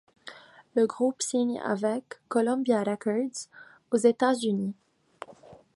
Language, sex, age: French, female, 19-29